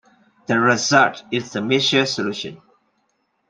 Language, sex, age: English, male, 40-49